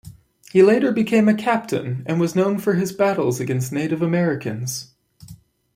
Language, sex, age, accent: English, male, 19-29, Canadian English